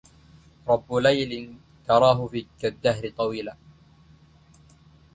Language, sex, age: Arabic, male, 19-29